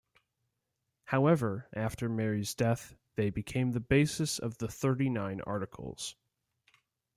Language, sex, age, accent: English, male, 19-29, United States English